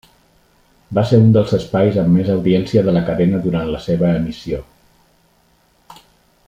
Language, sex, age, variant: Catalan, male, 50-59, Central